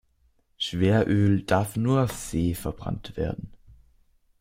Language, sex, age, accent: German, male, under 19, Österreichisches Deutsch